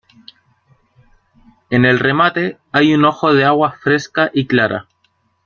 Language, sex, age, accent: Spanish, male, under 19, Chileno: Chile, Cuyo